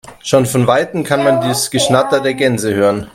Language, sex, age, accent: German, male, 30-39, Deutschland Deutsch